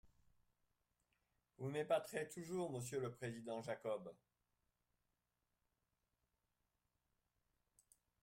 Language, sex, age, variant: French, male, 50-59, Français de métropole